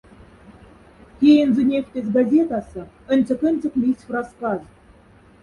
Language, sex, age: Moksha, female, 40-49